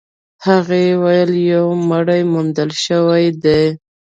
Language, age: Pashto, 19-29